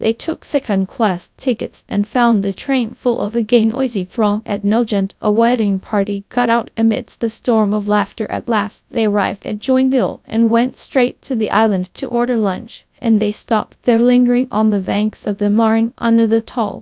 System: TTS, GradTTS